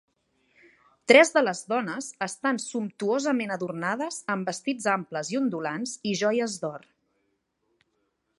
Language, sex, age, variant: Catalan, female, 30-39, Central